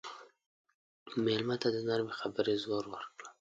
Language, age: Pashto, under 19